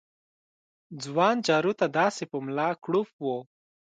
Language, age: Pashto, 19-29